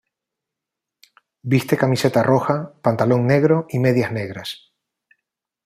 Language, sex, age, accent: Spanish, male, 40-49, España: Islas Canarias